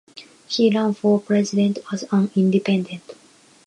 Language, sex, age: English, female, 19-29